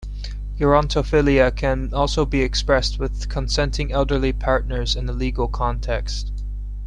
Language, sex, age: English, male, 19-29